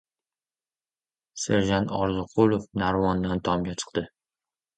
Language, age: Uzbek, 19-29